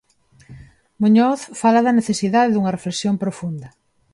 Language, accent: Galician, Neofalante